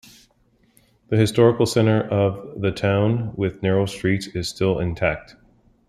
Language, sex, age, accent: English, male, 40-49, United States English